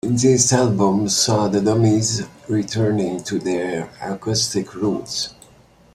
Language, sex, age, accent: English, male, 70-79, Canadian English